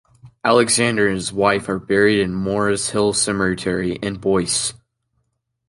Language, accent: English, United States English